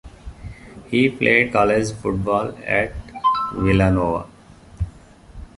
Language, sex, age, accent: English, male, 50-59, India and South Asia (India, Pakistan, Sri Lanka)